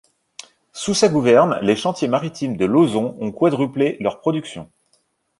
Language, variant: French, Français de métropole